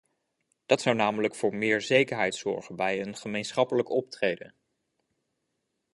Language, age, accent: Dutch, 19-29, Nederlands Nederlands